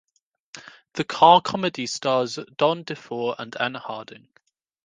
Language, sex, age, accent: English, male, 19-29, England English